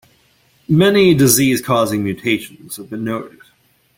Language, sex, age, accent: English, male, 19-29, United States English